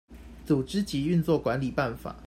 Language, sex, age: Chinese, male, 19-29